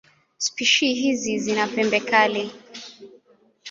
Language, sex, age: Swahili, male, 30-39